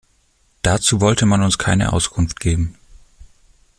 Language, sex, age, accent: German, male, 19-29, Deutschland Deutsch